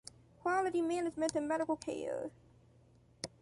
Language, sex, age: English, male, under 19